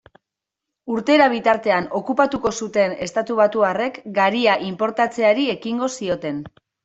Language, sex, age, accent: Basque, female, 40-49, Mendebalekoa (Araba, Bizkaia, Gipuzkoako mendebaleko herri batzuk)